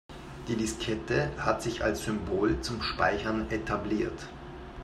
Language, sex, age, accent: German, male, 40-49, Österreichisches Deutsch